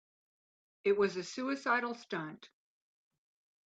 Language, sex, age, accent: English, female, 50-59, United States English